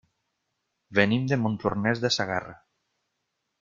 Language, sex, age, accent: Catalan, male, 40-49, valencià